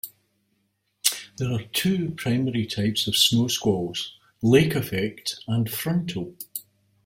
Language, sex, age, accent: English, male, 70-79, Scottish English